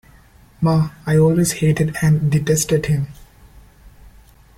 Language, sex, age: English, male, 19-29